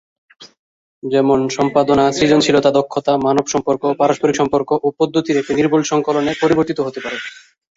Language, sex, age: Bengali, male, 19-29